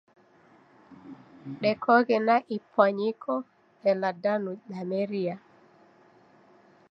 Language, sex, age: Taita, female, 60-69